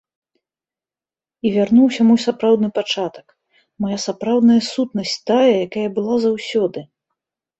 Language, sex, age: Belarusian, female, 30-39